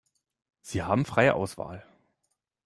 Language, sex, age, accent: German, male, 30-39, Deutschland Deutsch